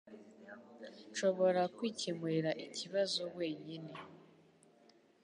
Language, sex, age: Kinyarwanda, female, 19-29